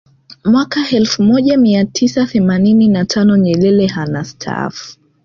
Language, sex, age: Swahili, female, 19-29